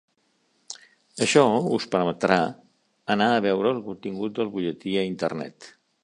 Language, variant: Catalan, Central